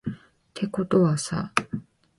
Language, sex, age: Japanese, female, 19-29